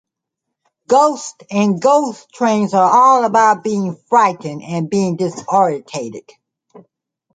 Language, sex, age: English, female, 60-69